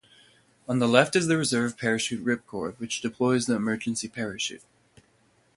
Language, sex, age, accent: English, male, 19-29, United States English